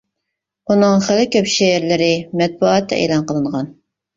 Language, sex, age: Uyghur, female, 19-29